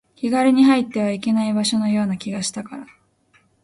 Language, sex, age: Japanese, female, 19-29